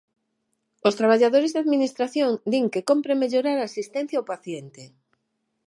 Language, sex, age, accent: Galician, female, 50-59, Atlántico (seseo e gheada)